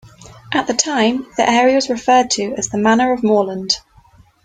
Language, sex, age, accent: English, female, 19-29, England English